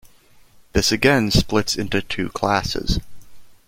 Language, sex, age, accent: English, male, 19-29, United States English